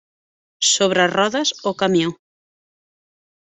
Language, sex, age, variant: Catalan, female, 30-39, Central